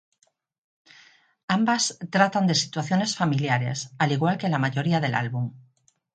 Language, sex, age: Spanish, female, 40-49